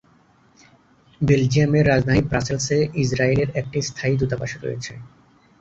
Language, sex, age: Bengali, male, 30-39